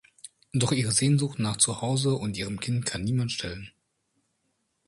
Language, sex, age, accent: German, male, 30-39, Deutschland Deutsch